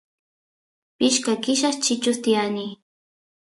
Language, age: Santiago del Estero Quichua, 30-39